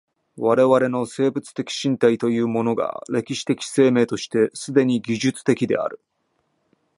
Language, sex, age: Japanese, male, 19-29